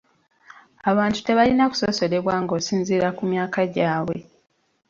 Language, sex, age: Ganda, female, 19-29